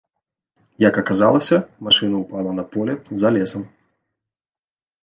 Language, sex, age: Belarusian, male, 30-39